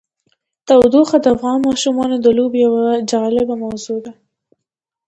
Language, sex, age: Pashto, female, under 19